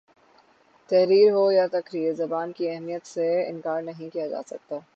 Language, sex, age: Urdu, female, 19-29